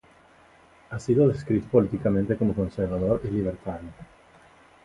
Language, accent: Spanish, Caribe: Cuba, Venezuela, Puerto Rico, República Dominicana, Panamá, Colombia caribeña, México caribeño, Costa del golfo de México